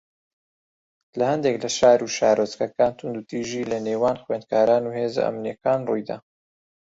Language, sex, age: Central Kurdish, male, 30-39